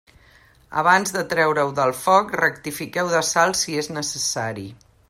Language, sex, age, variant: Catalan, female, 50-59, Central